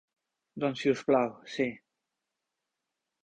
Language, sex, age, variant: Catalan, male, 19-29, Central